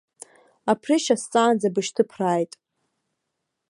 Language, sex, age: Abkhazian, female, 19-29